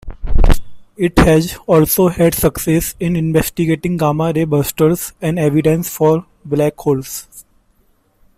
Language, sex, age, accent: English, male, 19-29, India and South Asia (India, Pakistan, Sri Lanka)